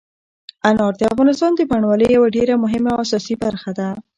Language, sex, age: Pashto, female, 40-49